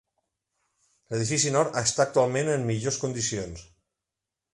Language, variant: Catalan, Central